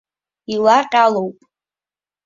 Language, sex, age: Abkhazian, female, under 19